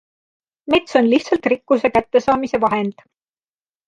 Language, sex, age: Estonian, female, 30-39